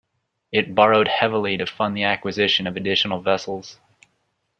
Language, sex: English, male